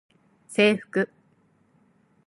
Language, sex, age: Japanese, female, 40-49